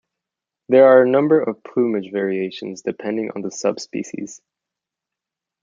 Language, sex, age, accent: English, male, 19-29, United States English